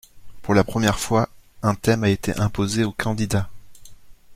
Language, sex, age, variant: French, male, 30-39, Français de métropole